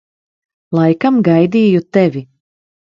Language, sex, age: Latvian, female, 30-39